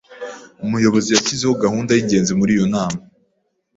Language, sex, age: Kinyarwanda, female, 19-29